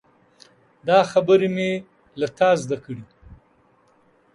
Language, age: Pashto, 50-59